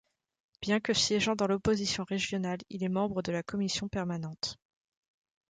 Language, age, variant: French, 30-39, Français de métropole